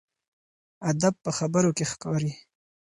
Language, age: Pashto, 19-29